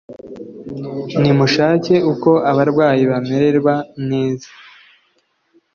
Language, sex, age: Kinyarwanda, male, 19-29